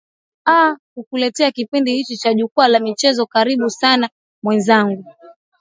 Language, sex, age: Swahili, female, 19-29